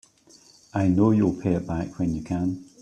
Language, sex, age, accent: English, male, 50-59, Scottish English